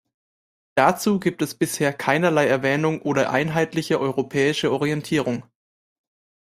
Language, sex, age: German, male, 19-29